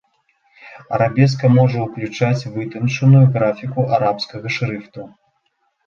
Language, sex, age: Belarusian, male, 19-29